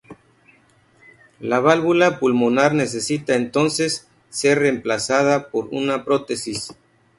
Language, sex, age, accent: Spanish, male, 30-39, México